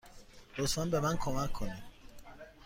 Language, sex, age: Persian, male, 30-39